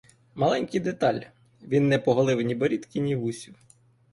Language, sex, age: Ukrainian, male, 19-29